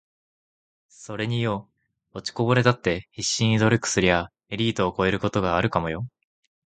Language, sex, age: Japanese, male, 19-29